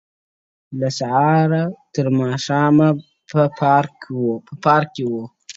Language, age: Pashto, 19-29